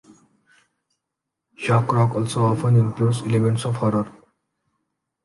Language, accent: English, India and South Asia (India, Pakistan, Sri Lanka)